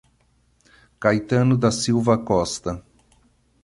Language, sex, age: Portuguese, male, 60-69